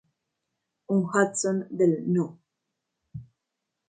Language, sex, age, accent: Spanish, female, 40-49, Andino-Pacífico: Colombia, Perú, Ecuador, oeste de Bolivia y Venezuela andina